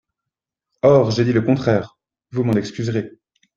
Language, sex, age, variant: French, male, 30-39, Français de métropole